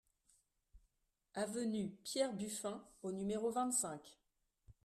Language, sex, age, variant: French, female, 40-49, Français de métropole